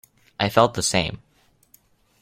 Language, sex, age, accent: English, male, under 19, United States English